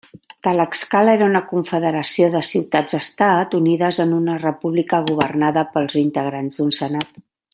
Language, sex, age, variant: Catalan, female, 50-59, Central